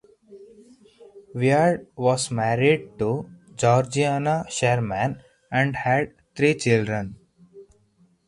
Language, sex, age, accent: English, male, 19-29, India and South Asia (India, Pakistan, Sri Lanka)